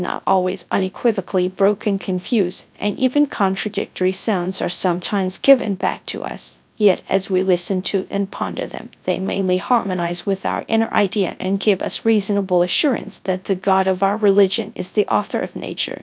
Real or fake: fake